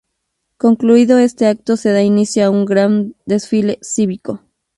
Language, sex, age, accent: Spanish, female, 30-39, México